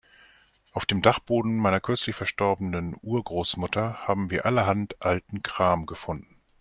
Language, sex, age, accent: German, male, 50-59, Deutschland Deutsch